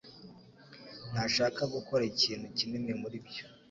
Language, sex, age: Kinyarwanda, male, 19-29